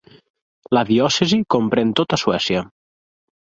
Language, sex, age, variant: Catalan, male, 19-29, Central